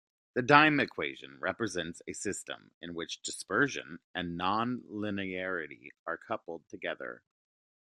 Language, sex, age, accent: English, male, 30-39, United States English